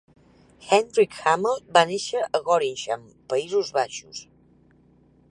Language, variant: Catalan, Central